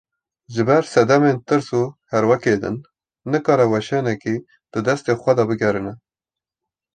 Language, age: Kurdish, 19-29